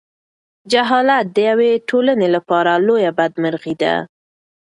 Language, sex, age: Pashto, female, 19-29